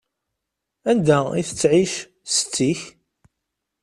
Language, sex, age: Kabyle, male, 30-39